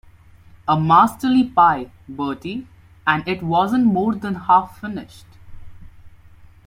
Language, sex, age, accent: English, male, 19-29, India and South Asia (India, Pakistan, Sri Lanka)